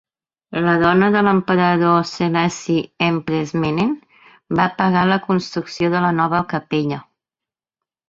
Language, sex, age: Catalan, female, 50-59